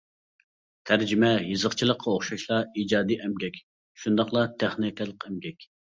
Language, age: Uyghur, 19-29